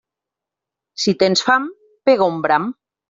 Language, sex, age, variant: Catalan, female, 40-49, Central